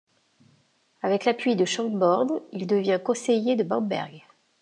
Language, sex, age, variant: French, female, 50-59, Français de métropole